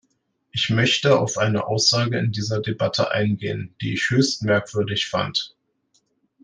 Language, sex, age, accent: German, male, 19-29, Deutschland Deutsch